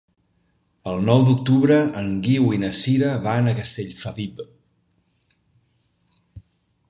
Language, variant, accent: Catalan, Central, central